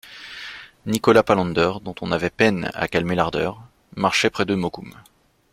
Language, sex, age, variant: French, male, 30-39, Français de métropole